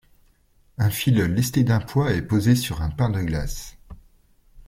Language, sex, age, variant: French, male, 40-49, Français de métropole